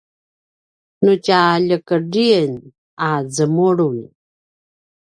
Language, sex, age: Paiwan, female, 50-59